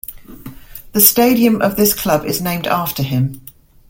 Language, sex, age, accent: English, female, 50-59, England English